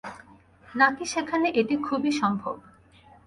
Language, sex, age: Bengali, female, 19-29